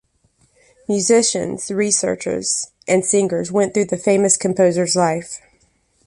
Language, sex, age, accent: English, female, 40-49, United States English